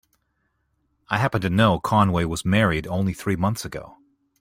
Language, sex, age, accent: English, male, 40-49, Canadian English